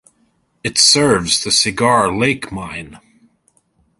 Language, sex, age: English, male, 40-49